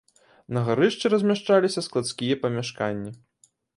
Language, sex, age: Belarusian, male, 19-29